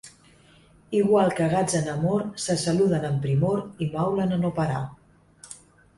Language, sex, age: Catalan, female, 40-49